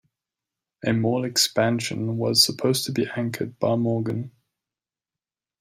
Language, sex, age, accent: English, male, 30-39, Southern African (South Africa, Zimbabwe, Namibia)